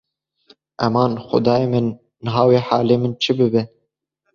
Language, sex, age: Kurdish, male, 19-29